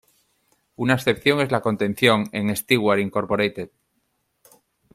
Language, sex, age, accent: Spanish, male, 40-49, España: Norte peninsular (Asturias, Castilla y León, Cantabria, País Vasco, Navarra, Aragón, La Rioja, Guadalajara, Cuenca)